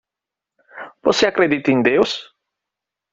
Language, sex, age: Portuguese, male, 30-39